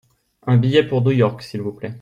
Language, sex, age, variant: French, male, 30-39, Français de métropole